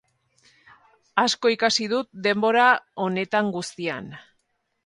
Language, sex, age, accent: Basque, female, 50-59, Erdialdekoa edo Nafarra (Gipuzkoa, Nafarroa)